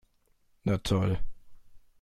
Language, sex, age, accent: German, male, under 19, Deutschland Deutsch